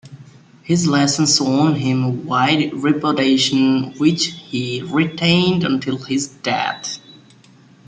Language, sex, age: English, male, 19-29